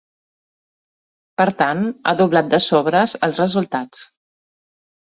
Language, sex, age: Catalan, female, 40-49